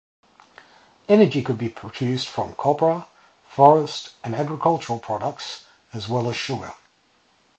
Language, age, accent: English, 50-59, Australian English